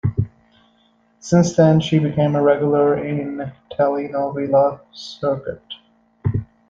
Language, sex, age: English, male, 19-29